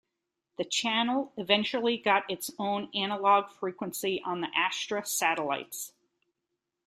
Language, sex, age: English, female, 50-59